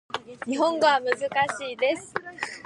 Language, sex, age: Japanese, female, 19-29